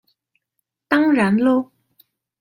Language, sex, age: Chinese, female, 30-39